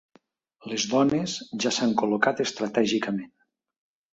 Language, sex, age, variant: Catalan, male, 50-59, Nord-Occidental